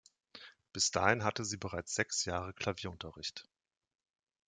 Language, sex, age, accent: German, male, 30-39, Deutschland Deutsch